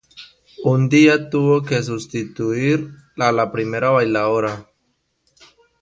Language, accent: Spanish, Andino-Pacífico: Colombia, Perú, Ecuador, oeste de Bolivia y Venezuela andina